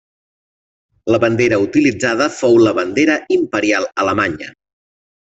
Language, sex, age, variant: Catalan, male, 40-49, Central